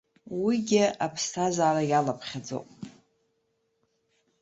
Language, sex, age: Abkhazian, female, 50-59